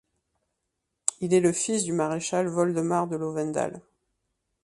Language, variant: French, Français de métropole